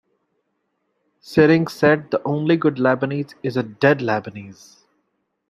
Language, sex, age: English, male, 19-29